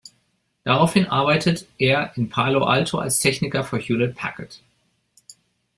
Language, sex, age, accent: German, male, 40-49, Deutschland Deutsch